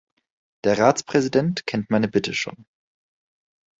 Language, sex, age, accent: German, male, 19-29, Deutschland Deutsch